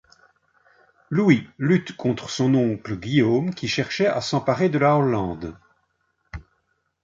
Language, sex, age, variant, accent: French, male, 60-69, Français d'Europe, Français de Belgique